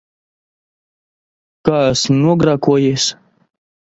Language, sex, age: Latvian, male, 19-29